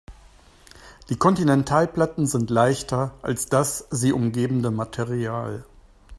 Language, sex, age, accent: German, male, 50-59, Deutschland Deutsch